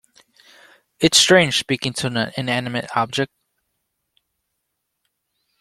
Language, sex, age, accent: English, male, 19-29, United States English